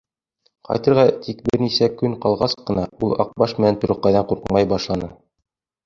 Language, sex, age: Bashkir, male, 30-39